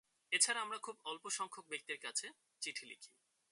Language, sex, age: Bengali, male, 19-29